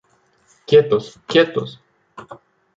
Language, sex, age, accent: Spanish, male, 30-39, América central